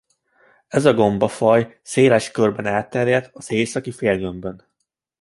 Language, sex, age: Hungarian, male, 19-29